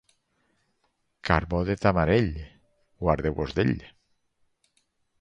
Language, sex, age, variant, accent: Catalan, male, 50-59, Valencià meridional, valencià